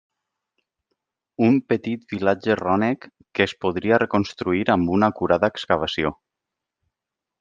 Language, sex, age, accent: Catalan, male, 30-39, valencià